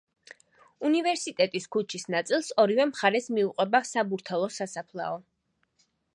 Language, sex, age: Georgian, female, 19-29